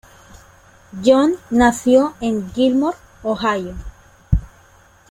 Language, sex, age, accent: Spanish, female, 19-29, Caribe: Cuba, Venezuela, Puerto Rico, República Dominicana, Panamá, Colombia caribeña, México caribeño, Costa del golfo de México